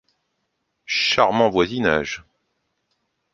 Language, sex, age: French, male, 50-59